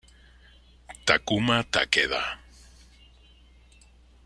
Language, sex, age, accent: Spanish, male, 50-59, Caribe: Cuba, Venezuela, Puerto Rico, República Dominicana, Panamá, Colombia caribeña, México caribeño, Costa del golfo de México